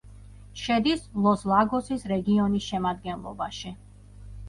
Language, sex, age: Georgian, female, 40-49